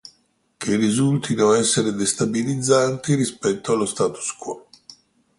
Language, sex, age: Italian, male, 60-69